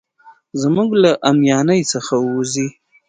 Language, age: Pashto, 30-39